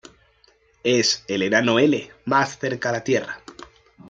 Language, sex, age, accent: Spanish, male, 19-29, España: Norte peninsular (Asturias, Castilla y León, Cantabria, País Vasco, Navarra, Aragón, La Rioja, Guadalajara, Cuenca)